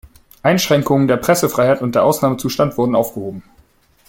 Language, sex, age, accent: German, male, 19-29, Deutschland Deutsch